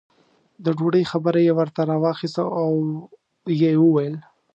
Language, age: Pashto, 30-39